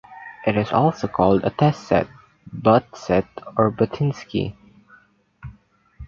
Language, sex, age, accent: English, male, under 19, Filipino